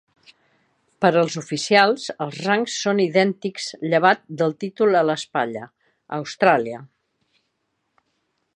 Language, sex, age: Catalan, female, 60-69